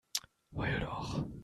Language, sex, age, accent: German, male, 19-29, Deutschland Deutsch